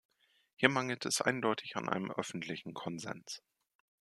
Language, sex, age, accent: German, male, 30-39, Deutschland Deutsch